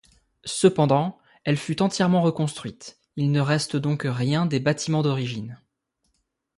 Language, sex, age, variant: French, male, 19-29, Français de métropole